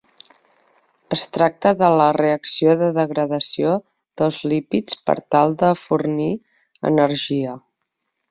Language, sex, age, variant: Catalan, female, 40-49, Central